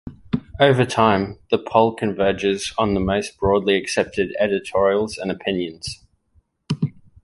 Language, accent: English, Australian English